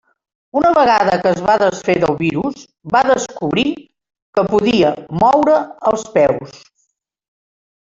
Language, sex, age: Catalan, female, 60-69